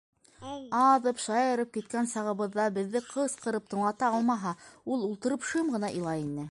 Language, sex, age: Bashkir, female, 30-39